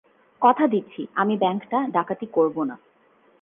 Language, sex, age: Bengali, female, 19-29